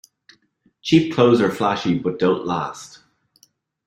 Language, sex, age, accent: English, male, 40-49, Irish English